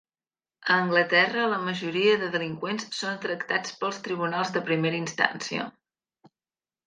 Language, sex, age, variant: Catalan, female, 19-29, Central